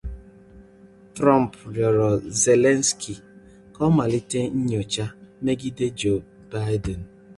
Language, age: Igbo, 30-39